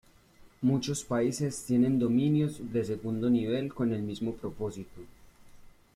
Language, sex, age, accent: Spanish, male, 19-29, Andino-Pacífico: Colombia, Perú, Ecuador, oeste de Bolivia y Venezuela andina